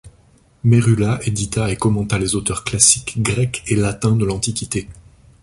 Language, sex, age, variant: French, male, 30-39, Français de métropole